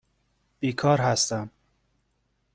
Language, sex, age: Persian, male, 19-29